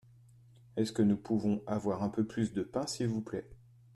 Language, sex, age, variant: French, male, 40-49, Français de métropole